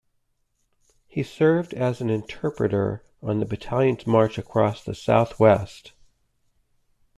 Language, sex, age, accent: English, male, 40-49, United States English